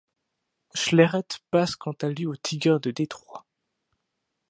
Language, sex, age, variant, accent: French, male, under 19, Français d'Europe, Français de Suisse